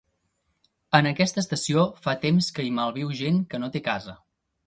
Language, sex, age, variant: Catalan, male, 19-29, Central